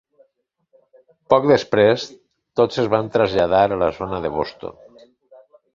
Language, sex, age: Catalan, male, 50-59